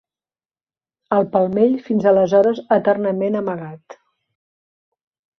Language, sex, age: Catalan, female, 50-59